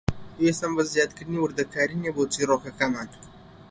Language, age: Central Kurdish, 19-29